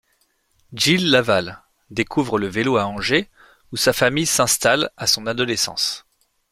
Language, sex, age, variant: French, male, 30-39, Français de métropole